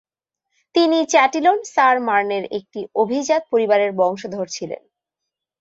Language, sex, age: Bengali, female, 19-29